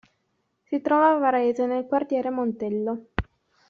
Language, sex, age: Italian, female, 19-29